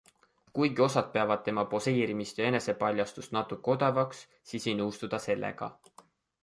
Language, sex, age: Estonian, male, 19-29